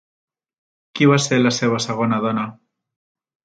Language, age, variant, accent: Catalan, 30-39, Central, central